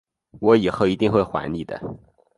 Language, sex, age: Chinese, male, under 19